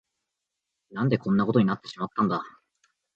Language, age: Japanese, 19-29